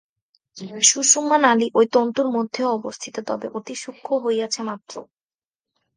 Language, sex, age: Bengali, female, 19-29